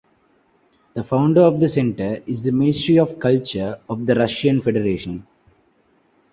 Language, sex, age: English, male, under 19